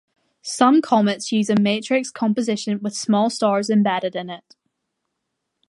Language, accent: English, Irish English